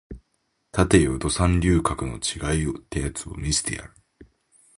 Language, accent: Japanese, 日本人